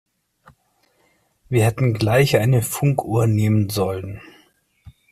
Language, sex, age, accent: German, male, 30-39, Deutschland Deutsch